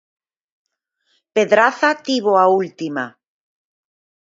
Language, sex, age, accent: Galician, female, 50-59, Normativo (estándar)